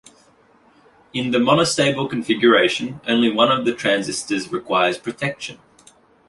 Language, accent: English, Australian English